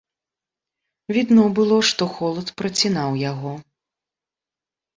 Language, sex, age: Belarusian, female, 30-39